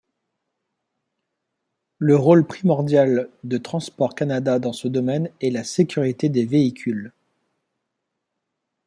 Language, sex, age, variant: French, male, 30-39, Français de métropole